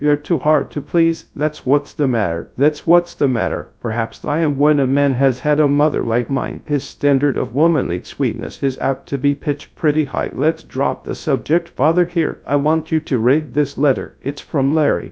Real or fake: fake